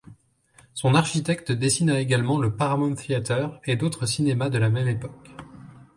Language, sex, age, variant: French, male, 30-39, Français de métropole